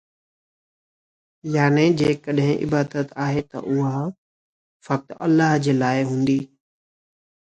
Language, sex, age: Sindhi, male, 19-29